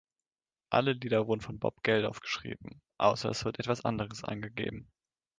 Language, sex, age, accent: German, male, 19-29, Deutschland Deutsch